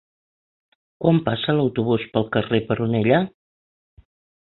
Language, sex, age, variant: Catalan, female, 60-69, Central